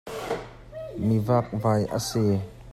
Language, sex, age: Hakha Chin, male, 19-29